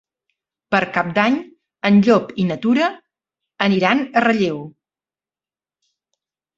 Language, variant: Catalan, Central